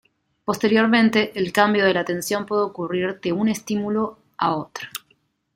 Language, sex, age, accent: Spanish, female, 40-49, Rioplatense: Argentina, Uruguay, este de Bolivia, Paraguay